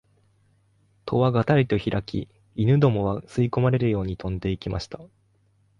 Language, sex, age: Japanese, male, 19-29